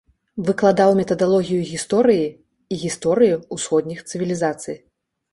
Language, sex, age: Belarusian, female, 30-39